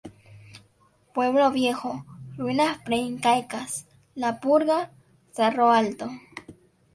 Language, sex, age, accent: Spanish, female, under 19, América central